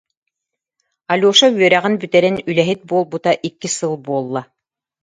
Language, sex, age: Yakut, female, 50-59